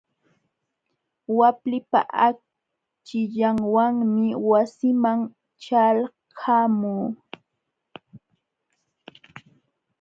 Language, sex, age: Jauja Wanca Quechua, female, 19-29